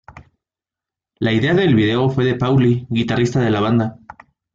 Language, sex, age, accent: Spanish, male, under 19, México